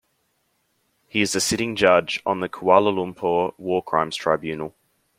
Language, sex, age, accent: English, male, under 19, Australian English